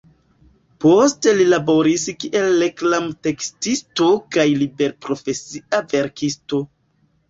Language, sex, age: Esperanto, male, 19-29